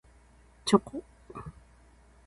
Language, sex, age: Japanese, female, 30-39